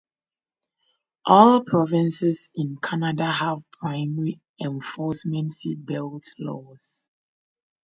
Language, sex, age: English, female, 19-29